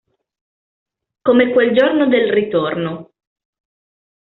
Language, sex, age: Italian, female, 19-29